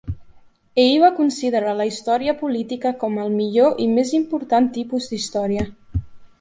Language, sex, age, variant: Catalan, female, 19-29, Central